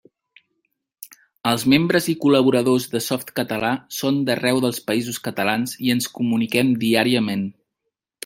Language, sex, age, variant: Catalan, male, 40-49, Central